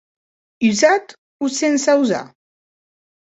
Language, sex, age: Occitan, female, 40-49